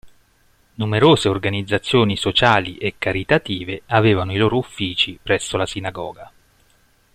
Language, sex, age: Italian, male, 40-49